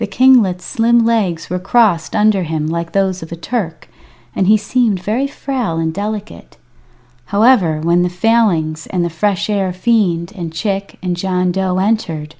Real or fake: real